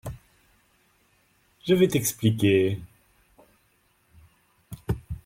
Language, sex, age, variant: French, male, 30-39, Français de métropole